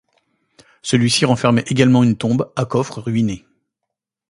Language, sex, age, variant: French, male, 40-49, Français de métropole